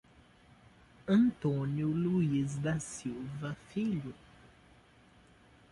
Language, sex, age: Portuguese, male, 19-29